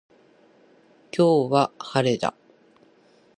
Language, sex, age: Japanese, female, 40-49